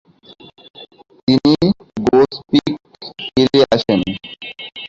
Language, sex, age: Bengali, male, 19-29